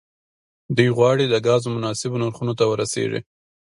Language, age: Pashto, 19-29